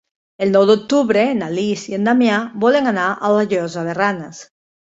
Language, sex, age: Catalan, female, 40-49